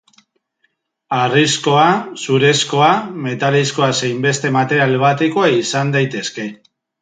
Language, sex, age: Basque, male, 40-49